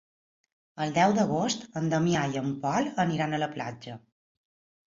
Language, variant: Catalan, Balear